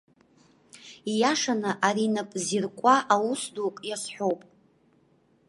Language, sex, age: Abkhazian, female, under 19